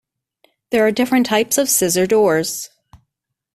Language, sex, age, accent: English, female, 19-29, United States English